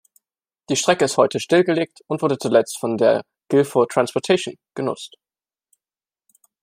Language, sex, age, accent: German, male, 19-29, Deutschland Deutsch